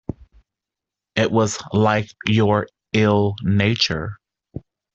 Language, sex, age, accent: English, male, 30-39, United States English